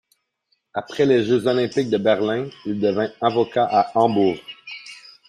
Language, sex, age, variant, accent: French, male, 30-39, Français d'Amérique du Nord, Français du Canada